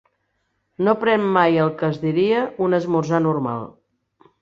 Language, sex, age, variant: Catalan, female, 60-69, Central